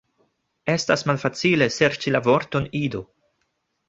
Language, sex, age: Esperanto, male, 19-29